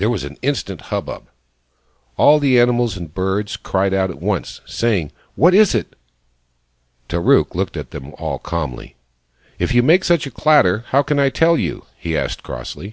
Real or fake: real